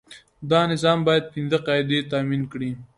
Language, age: Pashto, 19-29